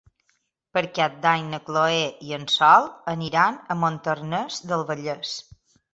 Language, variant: Catalan, Balear